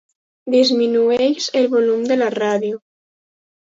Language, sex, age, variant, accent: Catalan, female, under 19, Alacantí, valencià